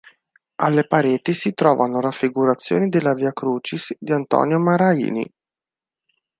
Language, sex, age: Italian, male, 19-29